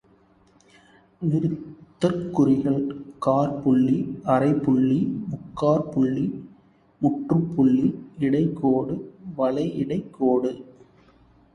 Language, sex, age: Tamil, male, 30-39